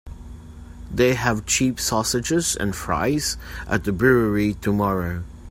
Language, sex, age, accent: English, male, 40-49, Filipino